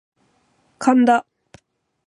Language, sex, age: Japanese, female, 19-29